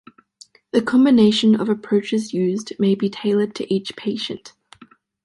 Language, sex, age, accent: English, female, under 19, Australian English